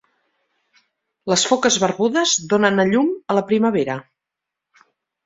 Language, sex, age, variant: Catalan, female, 50-59, Central